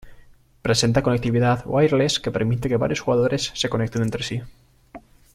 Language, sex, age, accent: Spanish, male, 19-29, España: Centro-Sur peninsular (Madrid, Toledo, Castilla-La Mancha)